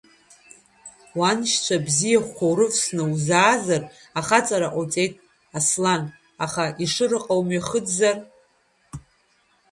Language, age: Abkhazian, under 19